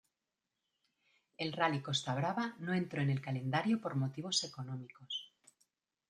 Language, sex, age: Spanish, female, 40-49